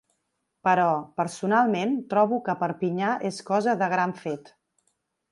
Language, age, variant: Catalan, 40-49, Central